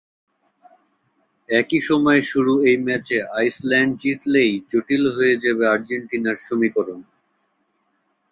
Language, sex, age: Bengali, male, 19-29